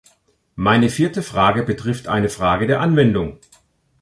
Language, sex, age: German, female, 40-49